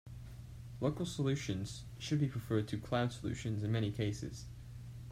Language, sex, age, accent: English, male, 19-29, United States English